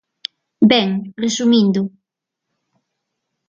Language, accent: Galician, Atlántico (seseo e gheada)